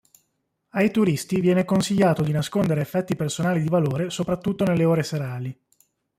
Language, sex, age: Italian, male, 30-39